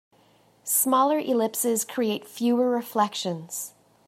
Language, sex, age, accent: English, female, 40-49, Canadian English